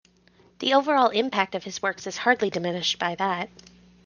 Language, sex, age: English, female, 30-39